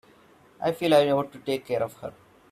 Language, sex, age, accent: English, male, 19-29, India and South Asia (India, Pakistan, Sri Lanka)